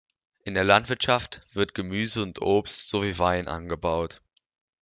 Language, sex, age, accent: German, male, under 19, Deutschland Deutsch